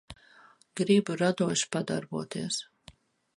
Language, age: Latvian, 60-69